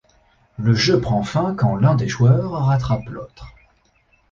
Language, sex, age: French, male, 40-49